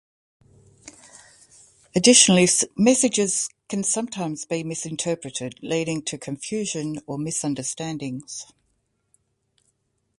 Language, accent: English, Australian English